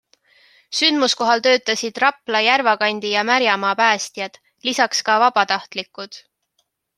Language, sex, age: Estonian, female, 19-29